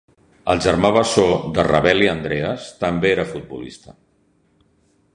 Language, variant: Catalan, Central